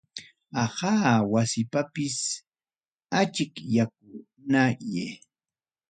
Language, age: Ayacucho Quechua, 60-69